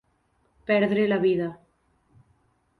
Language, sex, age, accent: Catalan, female, 30-39, valencià